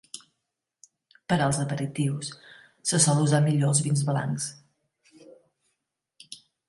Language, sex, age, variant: Catalan, female, 50-59, Central